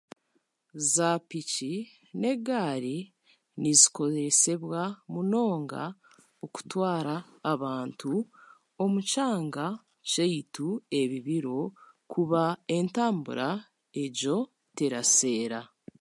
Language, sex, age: Chiga, female, 30-39